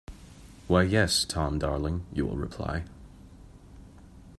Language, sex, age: English, male, 19-29